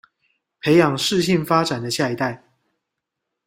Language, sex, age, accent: Chinese, male, 30-39, 出生地：高雄市